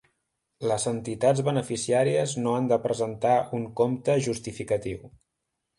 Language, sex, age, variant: Catalan, male, 30-39, Central